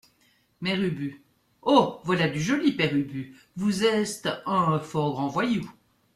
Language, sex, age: French, female, 60-69